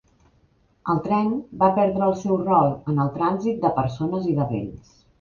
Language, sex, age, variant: Catalan, female, 50-59, Central